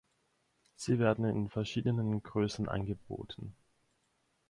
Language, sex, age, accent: German, male, 19-29, Deutschland Deutsch